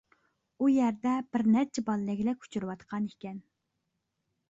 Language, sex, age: Uyghur, female, 19-29